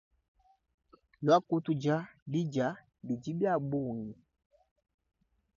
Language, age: Luba-Lulua, 19-29